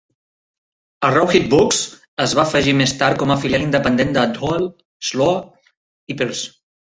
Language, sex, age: Catalan, male, 50-59